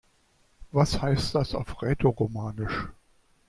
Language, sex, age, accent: German, male, 70-79, Deutschland Deutsch